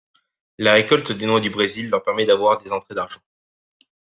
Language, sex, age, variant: French, male, 19-29, Français de métropole